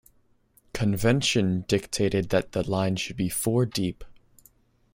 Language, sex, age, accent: English, male, under 19, United States English